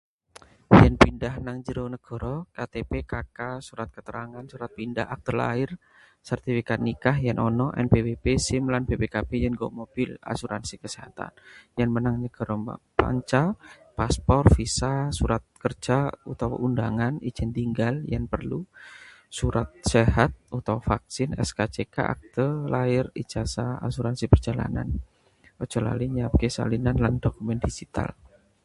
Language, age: Javanese, 30-39